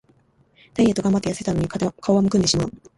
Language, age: Japanese, 19-29